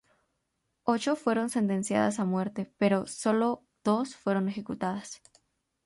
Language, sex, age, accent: Spanish, female, under 19, América central